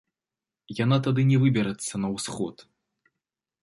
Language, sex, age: Belarusian, male, 19-29